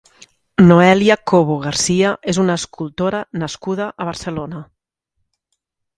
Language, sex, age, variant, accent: Catalan, female, 40-49, Nord-Occidental, Lleidatà